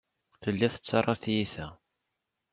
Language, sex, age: Kabyle, male, 30-39